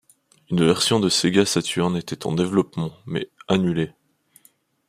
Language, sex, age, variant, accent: French, male, 19-29, Français d'Europe, Français de Suisse